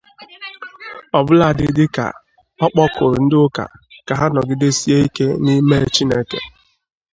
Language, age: Igbo, 30-39